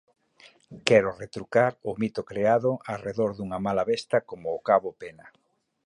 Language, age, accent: Galician, 50-59, Central (gheada)